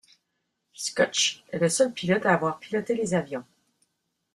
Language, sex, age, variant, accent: French, female, 50-59, Français d'Amérique du Nord, Français du Canada